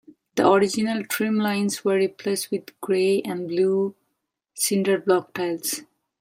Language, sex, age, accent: English, female, 30-39, India and South Asia (India, Pakistan, Sri Lanka)